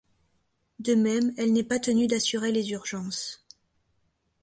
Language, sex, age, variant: French, female, 19-29, Français de métropole